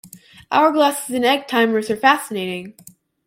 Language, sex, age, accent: English, male, under 19, United States English